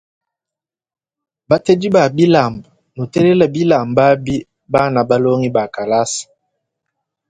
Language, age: Luba-Lulua, 19-29